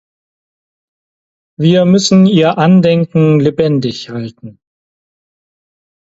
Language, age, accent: German, 40-49, Deutschland Deutsch